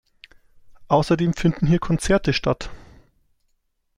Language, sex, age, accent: German, male, 19-29, Deutschland Deutsch